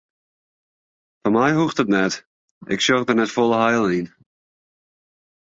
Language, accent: Western Frisian, Wâldfrysk